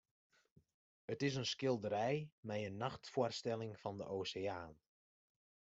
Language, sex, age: Western Frisian, male, 19-29